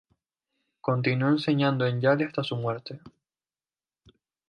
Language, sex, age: Spanish, female, 19-29